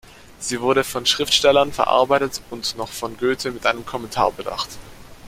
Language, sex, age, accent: German, male, under 19, Deutschland Deutsch